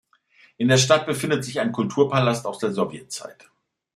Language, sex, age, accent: German, male, 50-59, Deutschland Deutsch